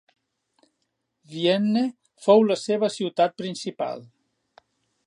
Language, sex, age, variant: Catalan, male, 60-69, Central